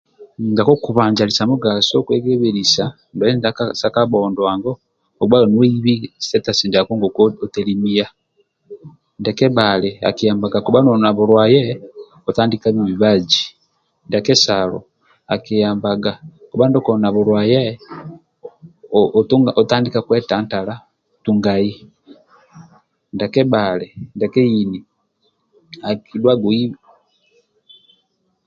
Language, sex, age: Amba (Uganda), male, 30-39